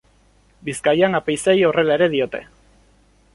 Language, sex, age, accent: Basque, male, 19-29, Erdialdekoa edo Nafarra (Gipuzkoa, Nafarroa)